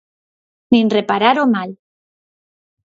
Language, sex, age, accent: Galician, female, 50-59, Normativo (estándar)